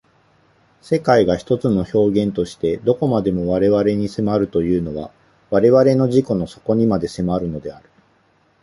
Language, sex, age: Japanese, male, 50-59